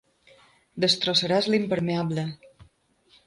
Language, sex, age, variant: Catalan, female, 50-59, Balear